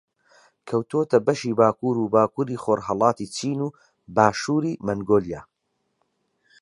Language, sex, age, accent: Central Kurdish, male, 30-39, سۆرانی